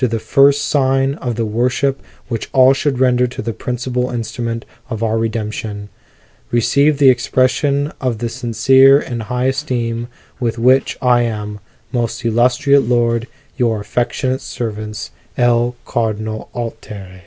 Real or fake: real